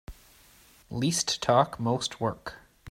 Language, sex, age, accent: English, male, 19-29, Canadian English